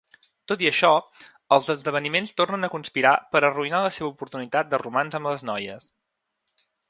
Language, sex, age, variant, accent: Catalan, male, 30-39, Central, central